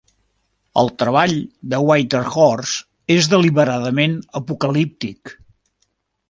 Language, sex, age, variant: Catalan, male, 70-79, Central